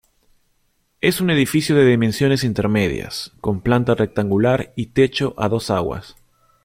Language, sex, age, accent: Spanish, male, 30-39, Andino-Pacífico: Colombia, Perú, Ecuador, oeste de Bolivia y Venezuela andina